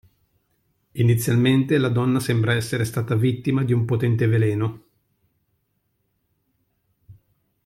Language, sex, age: Italian, male, 40-49